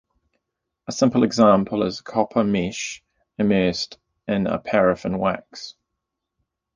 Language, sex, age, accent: English, male, 30-39, New Zealand English